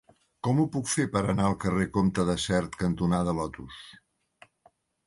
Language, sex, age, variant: Catalan, male, 70-79, Central